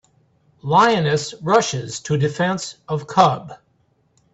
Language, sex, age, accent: English, male, 70-79, United States English